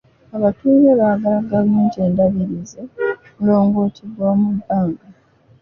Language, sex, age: Ganda, female, 19-29